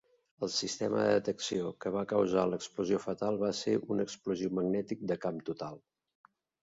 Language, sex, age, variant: Catalan, male, 50-59, Central